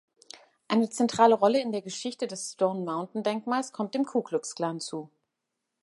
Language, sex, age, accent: German, female, 30-39, Deutschland Deutsch